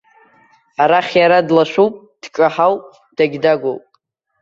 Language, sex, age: Abkhazian, male, under 19